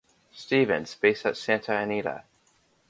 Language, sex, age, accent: English, male, under 19, United States English